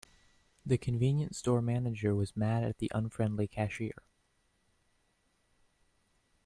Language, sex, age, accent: English, male, under 19, United States English